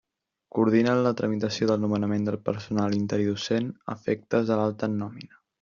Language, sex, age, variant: Catalan, male, 19-29, Central